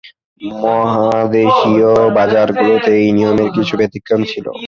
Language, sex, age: Bengali, male, 19-29